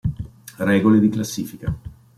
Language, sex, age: Italian, male, 40-49